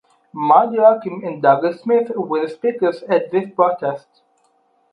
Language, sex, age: English, male, 19-29